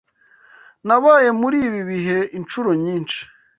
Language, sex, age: Kinyarwanda, male, 19-29